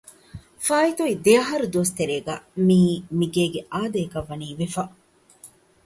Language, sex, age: Divehi, female, 40-49